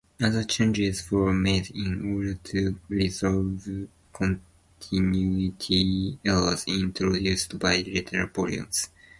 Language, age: English, 19-29